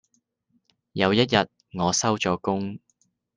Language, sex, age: Cantonese, male, 19-29